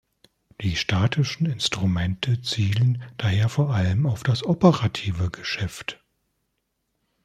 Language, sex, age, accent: German, male, 40-49, Deutschland Deutsch